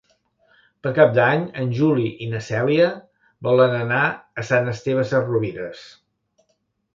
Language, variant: Catalan, Central